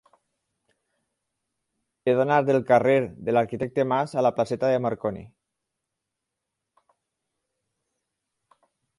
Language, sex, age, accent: Catalan, male, 50-59, valencià